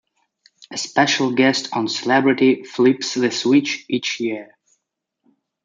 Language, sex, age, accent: English, male, 19-29, United States English